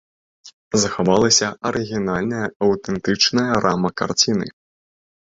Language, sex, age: Belarusian, male, under 19